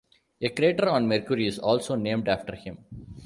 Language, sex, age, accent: English, male, 40-49, India and South Asia (India, Pakistan, Sri Lanka)